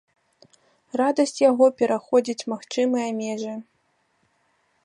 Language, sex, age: Belarusian, female, 19-29